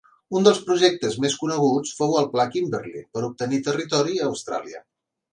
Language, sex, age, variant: Catalan, male, 30-39, Central